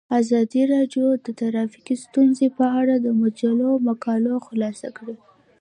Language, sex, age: Pashto, female, 19-29